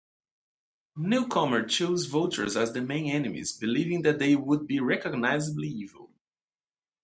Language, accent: English, United States English